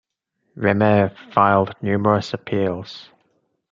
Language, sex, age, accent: English, male, 19-29, England English